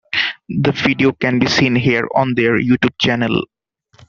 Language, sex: English, male